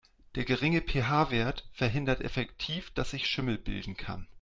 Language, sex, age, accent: German, male, 40-49, Deutschland Deutsch